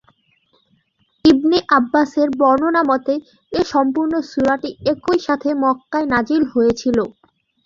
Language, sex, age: Bengali, female, under 19